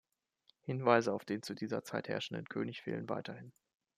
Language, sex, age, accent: German, male, 19-29, Deutschland Deutsch